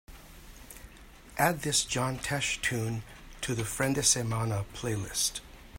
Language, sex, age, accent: English, male, 50-59, United States English